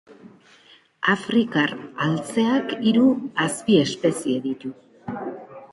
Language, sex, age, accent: Basque, female, 19-29, Mendebalekoa (Araba, Bizkaia, Gipuzkoako mendebaleko herri batzuk)